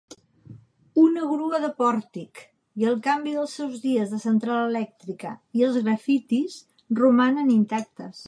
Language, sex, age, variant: Catalan, female, 60-69, Central